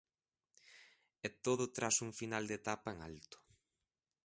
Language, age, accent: Galician, 19-29, Atlántico (seseo e gheada)